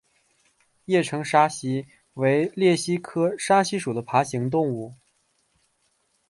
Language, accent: Chinese, 出生地：辽宁省